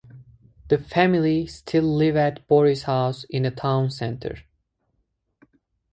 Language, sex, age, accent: English, male, 19-29, United States English